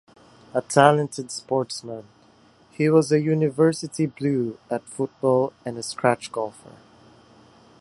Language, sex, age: English, male, 19-29